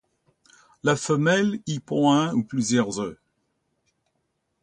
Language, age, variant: French, 70-79, Français de métropole